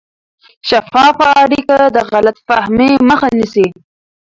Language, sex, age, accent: Pashto, female, under 19, کندهاری لهجه